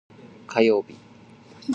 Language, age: Japanese, 19-29